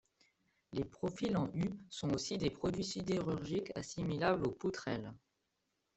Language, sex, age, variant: French, female, 30-39, Français de métropole